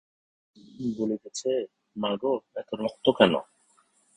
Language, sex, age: Bengali, male, 30-39